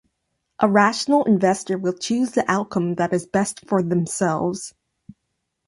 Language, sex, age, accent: English, female, 19-29, United States English